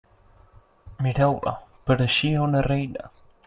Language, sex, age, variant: Catalan, male, 19-29, Central